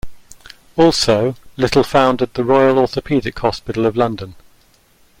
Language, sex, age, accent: English, male, 60-69, England English